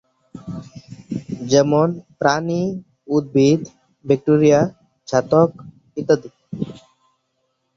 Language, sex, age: Bengali, male, 19-29